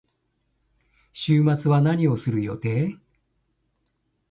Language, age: Japanese, 70-79